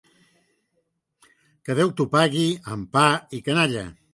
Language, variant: Catalan, Central